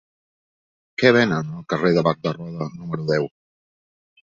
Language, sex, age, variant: Catalan, male, 40-49, Central